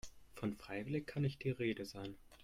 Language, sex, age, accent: German, male, under 19, Deutschland Deutsch